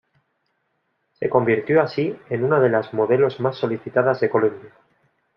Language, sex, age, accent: Spanish, male, 30-39, España: Centro-Sur peninsular (Madrid, Toledo, Castilla-La Mancha)